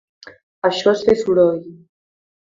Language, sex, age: Catalan, female, under 19